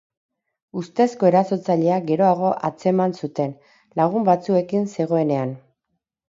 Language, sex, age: Basque, female, 30-39